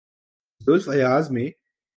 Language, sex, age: Urdu, male, 19-29